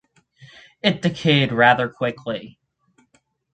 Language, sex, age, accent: English, male, under 19, United States English